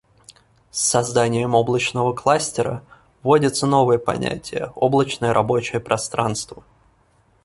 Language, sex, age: Russian, male, 19-29